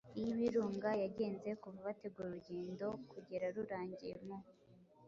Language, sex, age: Kinyarwanda, female, 19-29